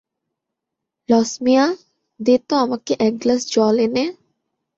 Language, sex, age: Bengali, female, 19-29